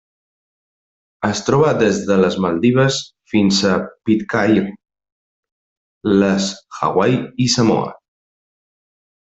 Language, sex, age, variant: Catalan, male, 19-29, Central